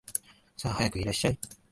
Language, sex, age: Japanese, male, 19-29